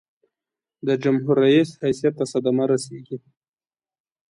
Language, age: Pashto, 19-29